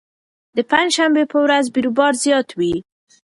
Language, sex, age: Pashto, female, 19-29